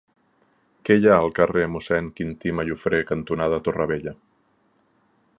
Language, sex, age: Catalan, male, 40-49